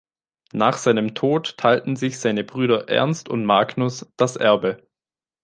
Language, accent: German, Deutschland Deutsch